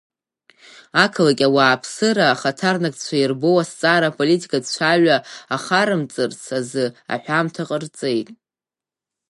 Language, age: Abkhazian, under 19